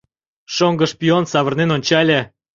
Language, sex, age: Mari, male, 30-39